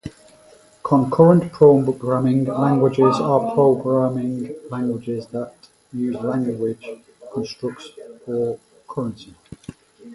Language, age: English, 30-39